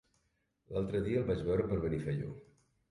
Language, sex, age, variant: Catalan, male, 50-59, Septentrional